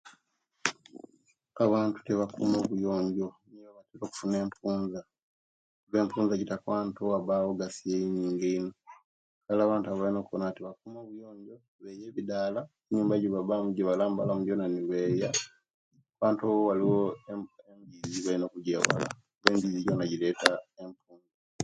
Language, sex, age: Kenyi, male, 30-39